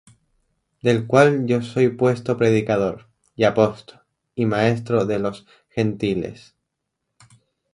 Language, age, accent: Spanish, 19-29, España: Islas Canarias